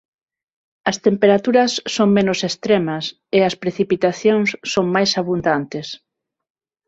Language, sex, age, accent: Galician, female, 30-39, Normativo (estándar); Neofalante